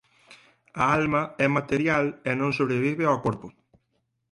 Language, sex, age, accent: Galician, male, 19-29, Atlántico (seseo e gheada)